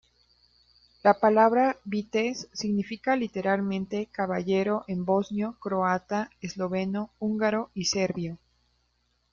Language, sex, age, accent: Spanish, female, 19-29, México